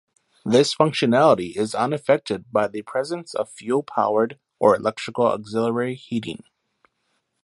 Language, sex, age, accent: English, male, 30-39, United States English